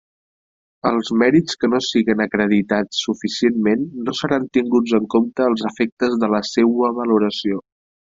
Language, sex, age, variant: Catalan, male, 19-29, Central